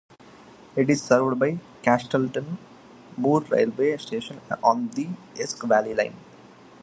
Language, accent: English, India and South Asia (India, Pakistan, Sri Lanka)